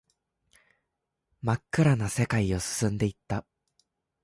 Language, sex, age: Japanese, male, under 19